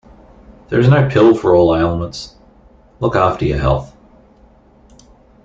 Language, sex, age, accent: English, male, 40-49, Australian English